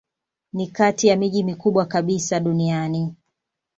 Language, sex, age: Swahili, female, 30-39